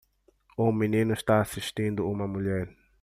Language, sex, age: Portuguese, male, 30-39